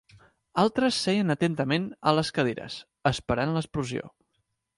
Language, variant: Catalan, Central